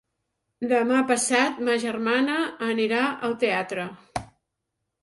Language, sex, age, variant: Catalan, female, 60-69, Central